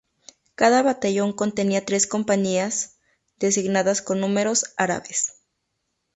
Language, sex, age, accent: Spanish, female, 19-29, México